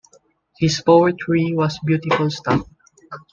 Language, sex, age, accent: English, male, 19-29, Filipino